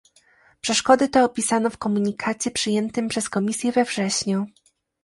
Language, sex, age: Polish, female, 19-29